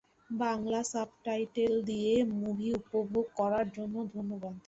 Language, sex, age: Bengali, female, 19-29